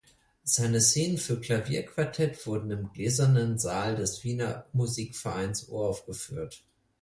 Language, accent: German, Deutschland Deutsch